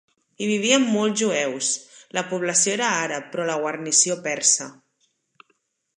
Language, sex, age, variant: Catalan, female, 30-39, Central